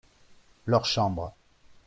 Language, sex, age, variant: French, male, 40-49, Français de métropole